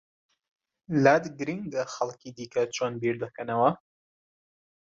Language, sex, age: Central Kurdish, male, 19-29